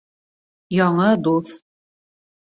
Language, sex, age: Bashkir, female, 30-39